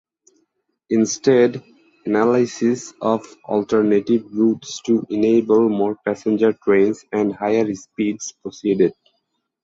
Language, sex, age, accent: English, male, 19-29, United States English